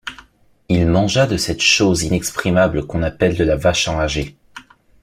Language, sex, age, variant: French, male, 19-29, Français de métropole